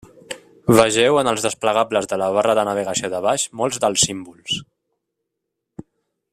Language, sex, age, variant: Catalan, male, 30-39, Central